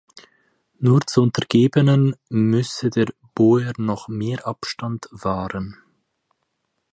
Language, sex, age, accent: German, male, 30-39, Schweizerdeutsch